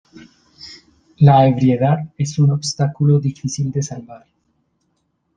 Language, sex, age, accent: Spanish, male, 30-39, Andino-Pacífico: Colombia, Perú, Ecuador, oeste de Bolivia y Venezuela andina